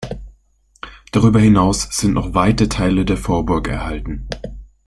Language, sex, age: German, male, 19-29